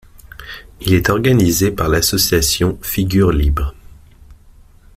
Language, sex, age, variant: French, male, 30-39, Français de métropole